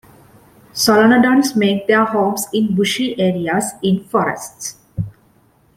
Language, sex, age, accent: English, female, 19-29, India and South Asia (India, Pakistan, Sri Lanka)